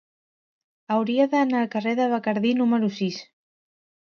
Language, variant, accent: Catalan, Central, central